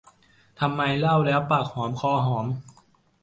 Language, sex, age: Thai, male, 19-29